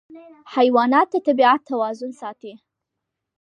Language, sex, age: Pashto, female, under 19